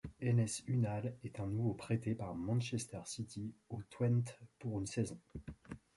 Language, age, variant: French, 40-49, Français de métropole